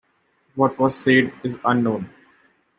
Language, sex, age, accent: English, male, 19-29, India and South Asia (India, Pakistan, Sri Lanka)